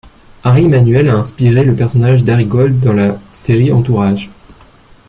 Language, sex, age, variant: French, male, 19-29, Français des départements et régions d'outre-mer